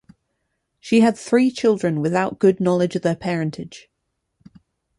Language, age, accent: English, 30-39, England English